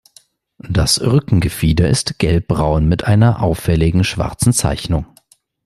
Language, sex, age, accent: German, male, 19-29, Deutschland Deutsch